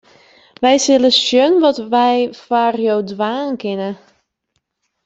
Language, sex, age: Western Frisian, female, 30-39